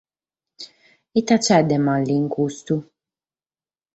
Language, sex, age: Sardinian, female, 30-39